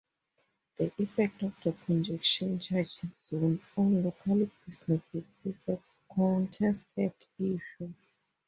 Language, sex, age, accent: English, female, 19-29, Southern African (South Africa, Zimbabwe, Namibia)